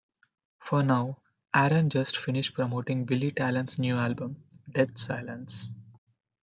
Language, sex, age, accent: English, male, 19-29, India and South Asia (India, Pakistan, Sri Lanka)